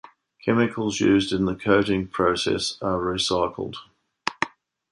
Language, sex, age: English, male, 60-69